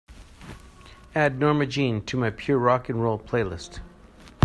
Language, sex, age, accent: English, male, 50-59, Canadian English